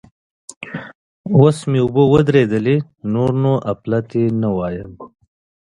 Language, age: Pashto, 30-39